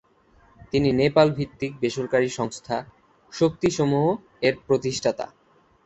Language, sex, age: Bengali, male, under 19